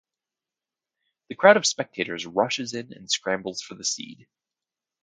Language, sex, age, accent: English, male, 40-49, United States English